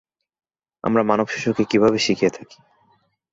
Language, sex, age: Bengali, male, 19-29